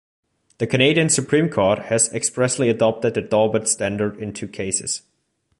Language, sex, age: English, male, under 19